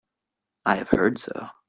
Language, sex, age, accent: English, male, under 19, United States English